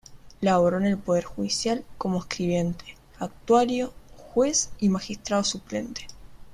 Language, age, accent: Spanish, under 19, Rioplatense: Argentina, Uruguay, este de Bolivia, Paraguay